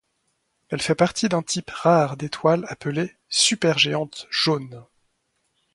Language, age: French, 40-49